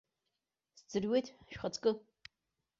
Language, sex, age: Abkhazian, female, 30-39